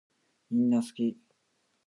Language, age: Japanese, 40-49